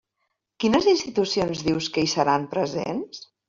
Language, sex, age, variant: Catalan, female, 50-59, Central